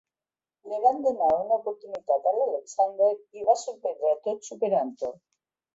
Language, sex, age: Catalan, female, 60-69